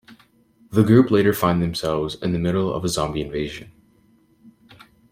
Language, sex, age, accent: English, male, under 19, United States English